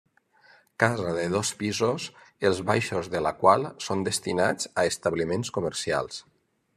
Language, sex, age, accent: Catalan, male, 50-59, valencià